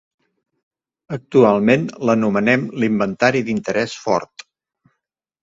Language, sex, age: Catalan, male, 50-59